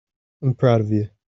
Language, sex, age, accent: English, male, 19-29, United States English